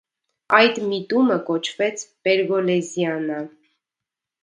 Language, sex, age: Armenian, female, 19-29